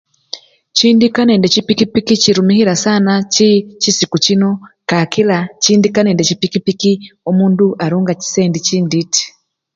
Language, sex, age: Luyia, female, 50-59